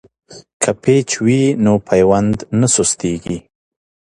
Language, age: Pashto, 30-39